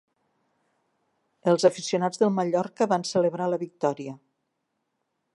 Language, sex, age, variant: Catalan, female, 60-69, Nord-Occidental